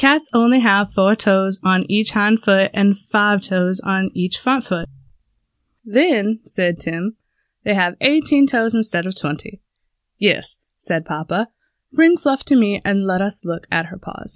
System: none